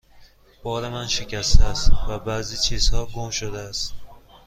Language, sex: Persian, male